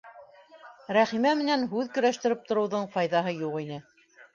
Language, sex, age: Bashkir, female, 60-69